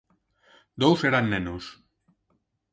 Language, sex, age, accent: Galician, male, 40-49, Normativo (estándar); Neofalante